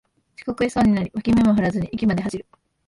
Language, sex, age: Japanese, female, 19-29